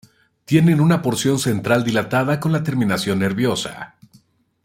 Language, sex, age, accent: Spanish, male, 40-49, México